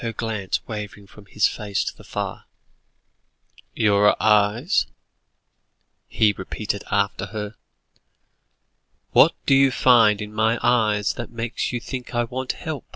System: none